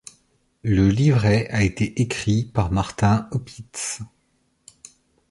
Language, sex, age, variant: French, male, 30-39, Français de métropole